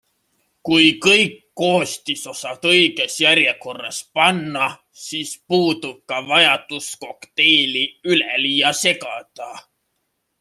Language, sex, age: Estonian, male, 19-29